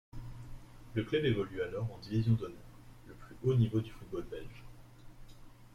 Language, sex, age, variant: French, male, 19-29, Français de métropole